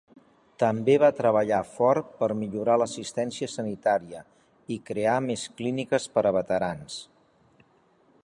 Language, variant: Catalan, Central